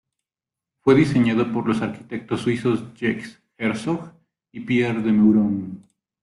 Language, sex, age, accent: Spanish, male, 30-39, México